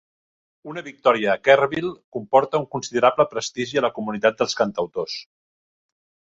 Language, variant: Catalan, Central